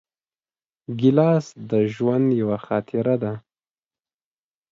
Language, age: Pashto, 19-29